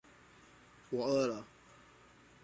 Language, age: Chinese, 30-39